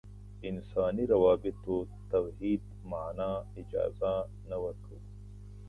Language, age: Pashto, 40-49